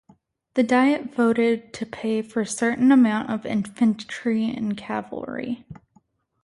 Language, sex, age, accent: English, female, 19-29, United States English